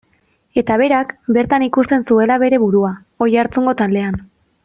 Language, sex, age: Basque, female, 19-29